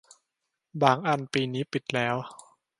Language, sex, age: Thai, male, under 19